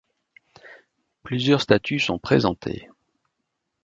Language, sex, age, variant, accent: French, male, 40-49, Français d'Europe, Français de Belgique